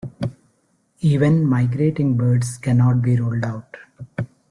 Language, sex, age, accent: English, male, 50-59, India and South Asia (India, Pakistan, Sri Lanka)